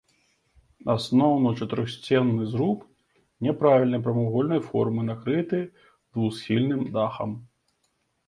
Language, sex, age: Belarusian, male, 30-39